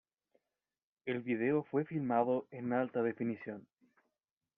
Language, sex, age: Spanish, male, 30-39